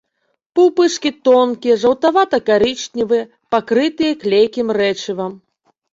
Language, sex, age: Belarusian, female, 40-49